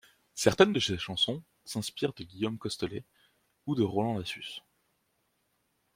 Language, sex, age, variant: French, male, 19-29, Français de métropole